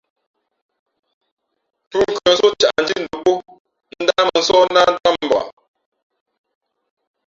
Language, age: Fe'fe', 50-59